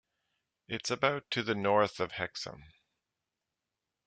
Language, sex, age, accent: English, male, 40-49, Canadian English